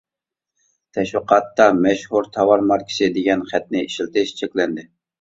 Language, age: Uyghur, 30-39